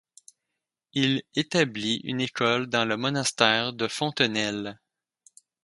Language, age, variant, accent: French, 19-29, Français d'Amérique du Nord, Français du Canada